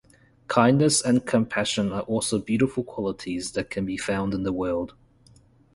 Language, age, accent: English, 19-29, New Zealand English